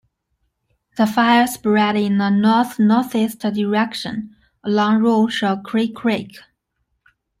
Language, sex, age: English, male, 19-29